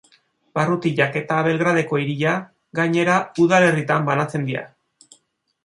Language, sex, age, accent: Basque, male, 30-39, Erdialdekoa edo Nafarra (Gipuzkoa, Nafarroa)